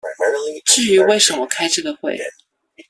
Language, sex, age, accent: Chinese, male, 19-29, 出生地：臺北市